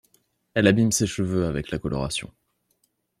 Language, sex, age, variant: French, male, 19-29, Français de métropole